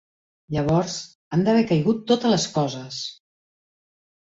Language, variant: Catalan, Central